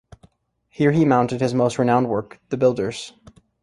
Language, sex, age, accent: English, male, 19-29, United States English